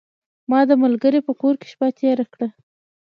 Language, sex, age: Pashto, female, under 19